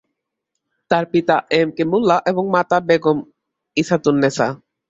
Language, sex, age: Bengali, male, under 19